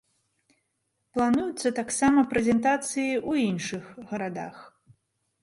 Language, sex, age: Belarusian, female, 30-39